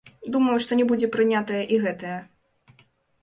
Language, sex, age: Belarusian, female, 19-29